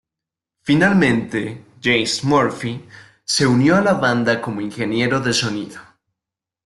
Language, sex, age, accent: Spanish, male, 19-29, México